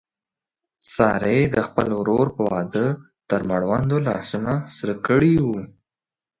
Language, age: Pashto, 19-29